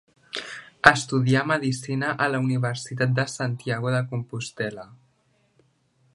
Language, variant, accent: Catalan, Central, central